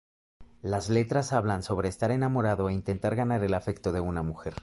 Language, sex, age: Spanish, male, 30-39